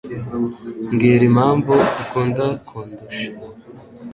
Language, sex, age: Kinyarwanda, male, 30-39